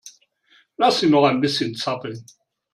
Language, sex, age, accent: German, male, 60-69, Deutschland Deutsch